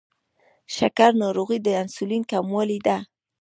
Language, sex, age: Pashto, female, 19-29